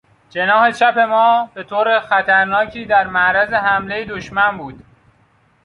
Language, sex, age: Persian, male, 19-29